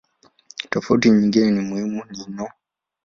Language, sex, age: Swahili, male, 19-29